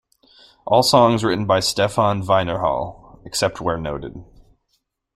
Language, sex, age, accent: English, male, 19-29, United States English